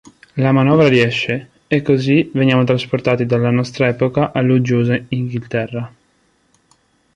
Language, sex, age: Italian, male, 19-29